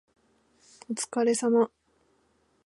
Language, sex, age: Japanese, female, under 19